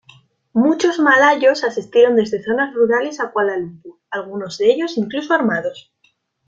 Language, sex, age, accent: Spanish, female, 19-29, España: Norte peninsular (Asturias, Castilla y León, Cantabria, País Vasco, Navarra, Aragón, La Rioja, Guadalajara, Cuenca)